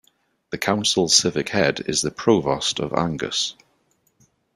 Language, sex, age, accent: English, male, 30-39, England English